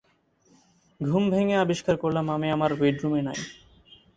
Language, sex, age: Bengali, male, 19-29